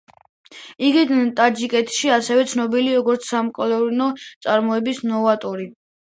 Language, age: Georgian, under 19